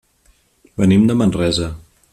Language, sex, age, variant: Catalan, male, 40-49, Central